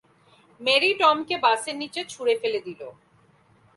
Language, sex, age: Bengali, female, 19-29